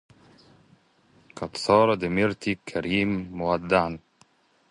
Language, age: Arabic, 30-39